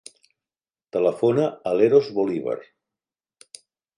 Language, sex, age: Catalan, male, 60-69